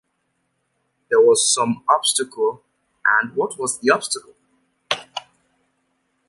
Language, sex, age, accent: English, male, 30-39, United States English